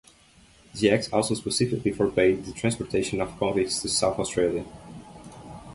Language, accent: English, United States English